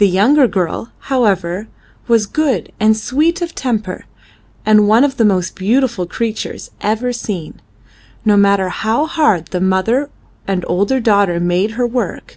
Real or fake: real